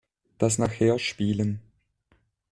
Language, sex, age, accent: German, male, 30-39, Schweizerdeutsch